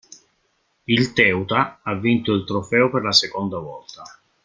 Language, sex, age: Italian, male, 50-59